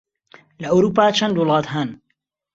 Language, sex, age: Central Kurdish, male, 19-29